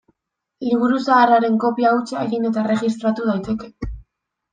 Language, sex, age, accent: Basque, female, 19-29, Mendebalekoa (Araba, Bizkaia, Gipuzkoako mendebaleko herri batzuk)